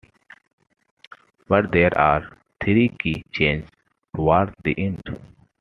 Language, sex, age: English, male, 19-29